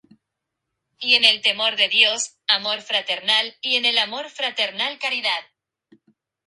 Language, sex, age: Spanish, male, 19-29